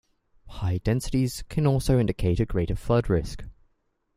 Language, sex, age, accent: English, male, 19-29, England English